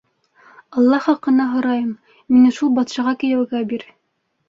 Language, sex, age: Bashkir, female, under 19